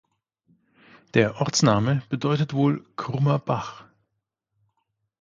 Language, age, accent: German, 40-49, Deutschland Deutsch